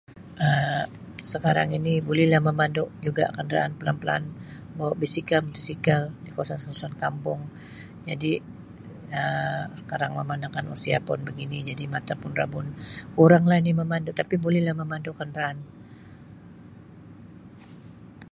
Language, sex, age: Sabah Malay, female, 50-59